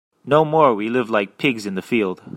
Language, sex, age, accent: English, male, 30-39, United States English